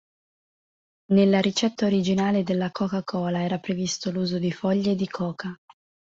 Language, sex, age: Italian, female, 19-29